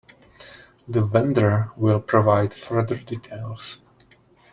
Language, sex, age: English, male, 30-39